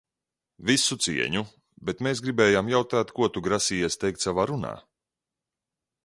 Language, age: Latvian, 30-39